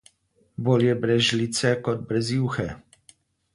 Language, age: Slovenian, 50-59